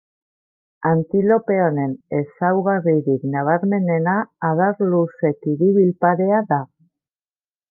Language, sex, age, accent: Basque, female, 50-59, Erdialdekoa edo Nafarra (Gipuzkoa, Nafarroa)